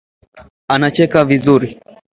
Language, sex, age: Swahili, male, 19-29